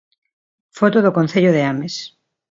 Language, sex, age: Galician, female, 60-69